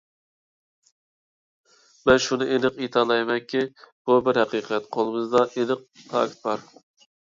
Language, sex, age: Uyghur, male, 19-29